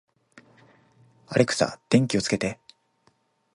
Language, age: Japanese, 19-29